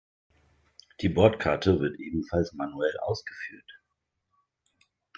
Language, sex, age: German, male, 40-49